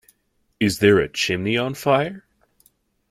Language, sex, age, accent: English, male, 19-29, United States English